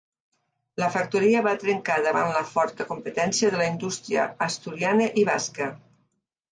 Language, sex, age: Catalan, female, 50-59